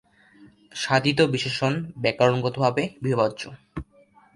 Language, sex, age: Bengali, male, under 19